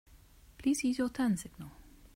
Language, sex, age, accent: English, female, 30-39, England English